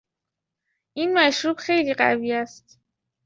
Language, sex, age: Persian, female, under 19